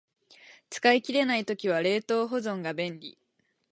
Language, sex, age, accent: Japanese, female, 19-29, 標準語